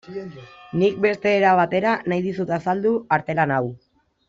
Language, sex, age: Basque, female, 19-29